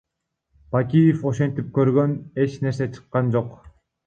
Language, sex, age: Kyrgyz, male, under 19